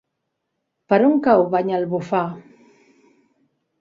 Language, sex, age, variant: Catalan, female, 60-69, Central